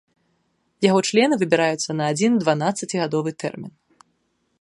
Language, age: Belarusian, 19-29